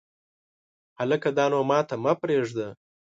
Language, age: Pashto, 19-29